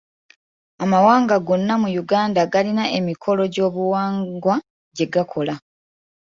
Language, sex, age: Ganda, female, 19-29